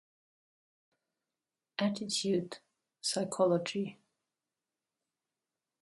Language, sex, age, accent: English, female, 40-49, England English